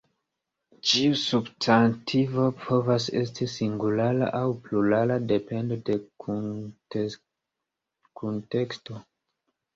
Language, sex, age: Esperanto, male, 19-29